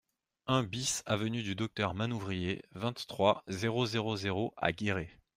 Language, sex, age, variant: French, male, 30-39, Français de métropole